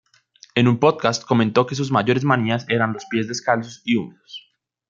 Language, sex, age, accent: Spanish, male, 19-29, Andino-Pacífico: Colombia, Perú, Ecuador, oeste de Bolivia y Venezuela andina